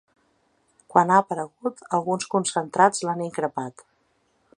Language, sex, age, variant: Catalan, female, 40-49, Central